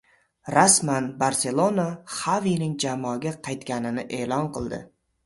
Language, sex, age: Uzbek, male, 30-39